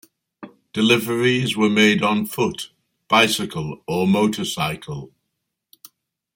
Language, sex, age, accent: English, male, 50-59, England English